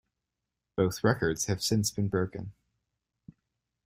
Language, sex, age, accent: English, male, 19-29, United States English